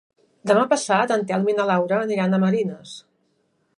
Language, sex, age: Catalan, female, 40-49